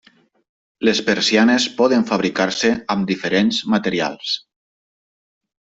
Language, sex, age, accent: Catalan, male, 30-39, valencià